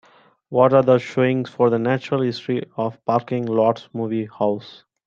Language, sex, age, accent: English, male, 19-29, India and South Asia (India, Pakistan, Sri Lanka)